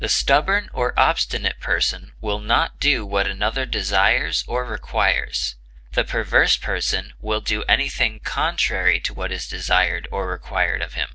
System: none